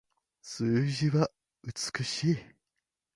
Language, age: Japanese, 19-29